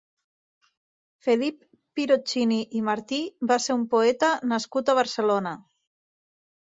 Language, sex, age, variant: Catalan, female, 30-39, Nord-Occidental